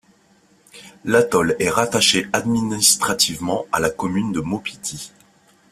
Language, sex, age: French, male, 30-39